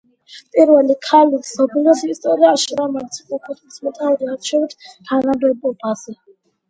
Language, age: Georgian, 30-39